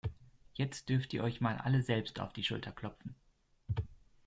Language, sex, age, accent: German, male, 30-39, Deutschland Deutsch